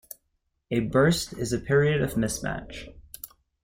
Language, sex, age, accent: English, male, 19-29, United States English